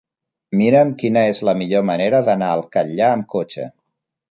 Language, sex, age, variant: Catalan, male, 40-49, Central